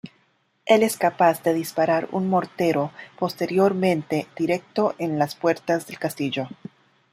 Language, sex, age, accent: Spanish, female, 30-39, América central